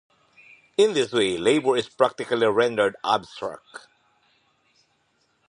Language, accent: English, United States English